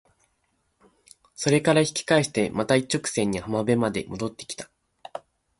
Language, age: Japanese, 19-29